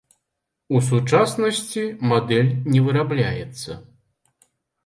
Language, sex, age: Belarusian, male, 40-49